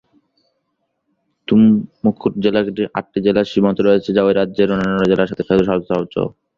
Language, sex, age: Bengali, male, under 19